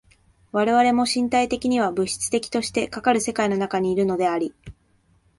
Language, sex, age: Japanese, female, 19-29